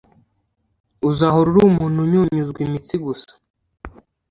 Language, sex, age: Kinyarwanda, male, under 19